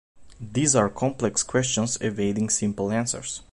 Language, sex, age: English, male, 19-29